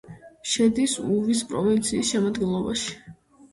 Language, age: Georgian, under 19